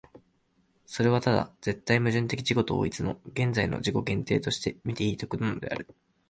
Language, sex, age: Japanese, male, 19-29